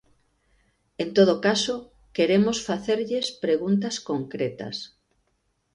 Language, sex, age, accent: Galician, female, 50-59, Oriental (común en zona oriental)